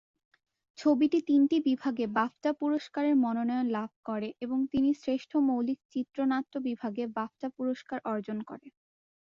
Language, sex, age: Bengali, female, under 19